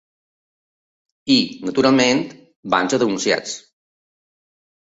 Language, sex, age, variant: Catalan, male, 50-59, Balear